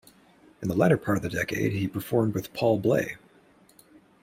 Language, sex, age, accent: English, male, 30-39, United States English